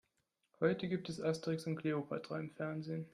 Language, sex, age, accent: German, male, 19-29, Deutschland Deutsch